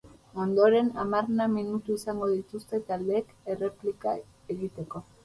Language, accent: Basque, Erdialdekoa edo Nafarra (Gipuzkoa, Nafarroa)